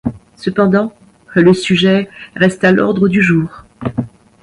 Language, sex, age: French, female, 60-69